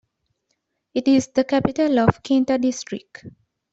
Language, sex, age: English, female, 19-29